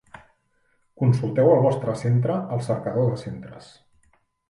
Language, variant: Catalan, Central